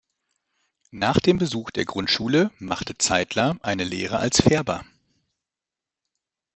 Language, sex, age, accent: German, male, 30-39, Deutschland Deutsch